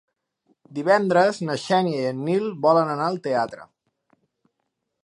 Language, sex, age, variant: Catalan, male, 30-39, Central